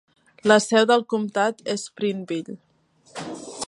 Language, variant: Catalan, Central